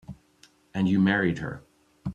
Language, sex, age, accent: English, male, 40-49, United States English